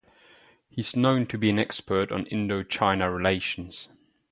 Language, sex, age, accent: English, male, 30-39, New Zealand English